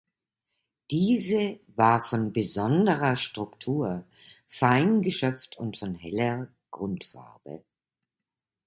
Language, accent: German, Deutschland Deutsch